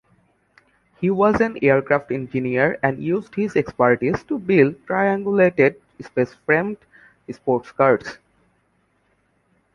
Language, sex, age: English, male, 19-29